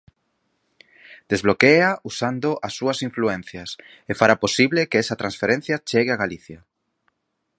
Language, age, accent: Galician, 30-39, Normativo (estándar)